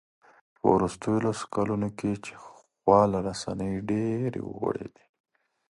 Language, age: Pashto, 19-29